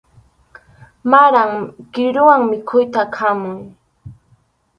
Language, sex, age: Arequipa-La Unión Quechua, female, under 19